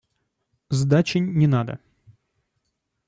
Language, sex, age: Russian, male, 30-39